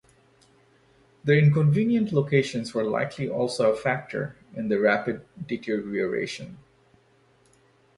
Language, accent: English, India and South Asia (India, Pakistan, Sri Lanka)